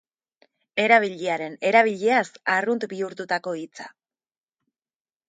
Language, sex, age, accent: Basque, female, 30-39, Erdialdekoa edo Nafarra (Gipuzkoa, Nafarroa)